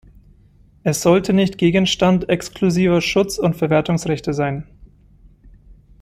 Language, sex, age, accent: German, female, 19-29, Deutschland Deutsch